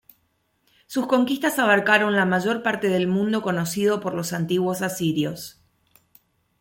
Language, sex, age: Spanish, female, 40-49